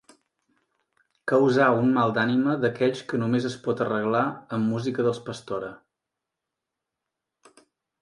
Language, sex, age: Catalan, male, 40-49